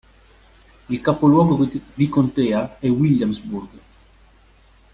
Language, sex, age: Italian, male, 40-49